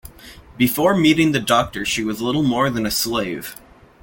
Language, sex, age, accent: English, male, under 19, Canadian English